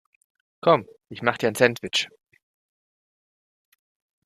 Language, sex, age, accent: German, male, 19-29, Deutschland Deutsch